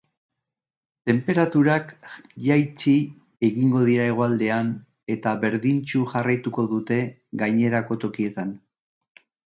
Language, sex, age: Basque, male, 60-69